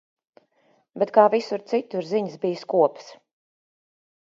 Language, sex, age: Latvian, female, 40-49